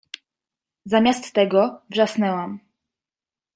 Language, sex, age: Polish, female, 19-29